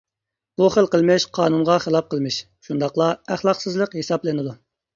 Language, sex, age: Uyghur, male, 30-39